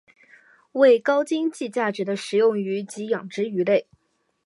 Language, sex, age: Chinese, female, 19-29